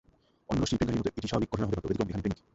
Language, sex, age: Bengali, male, 19-29